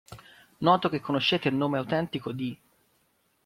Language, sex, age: Italian, male, 30-39